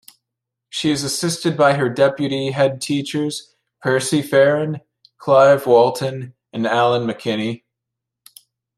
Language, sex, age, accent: English, male, 19-29, United States English